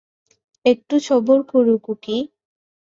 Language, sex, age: Bengali, female, 19-29